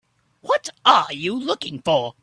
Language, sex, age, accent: English, male, 30-39, United States English